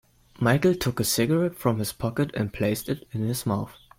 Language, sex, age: English, male, under 19